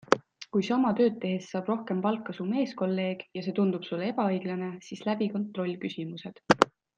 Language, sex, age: Estonian, female, 19-29